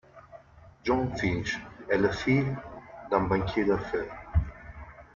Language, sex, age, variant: French, male, 40-49, Français d'Europe